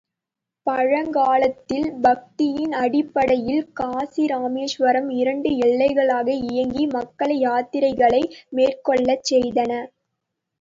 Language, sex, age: Tamil, female, 19-29